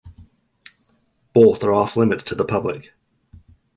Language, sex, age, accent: English, male, 40-49, United States English